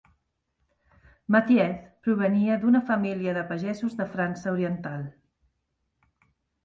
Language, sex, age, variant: Catalan, female, 50-59, Central